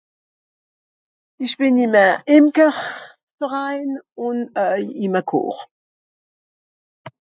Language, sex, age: Swiss German, female, 50-59